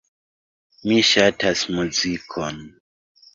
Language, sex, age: Esperanto, male, 19-29